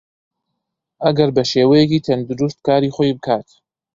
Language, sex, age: Central Kurdish, male, 19-29